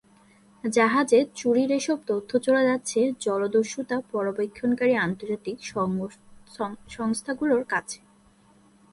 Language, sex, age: Bengali, female, 19-29